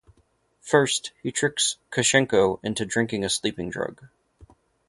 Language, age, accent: English, 30-39, United States English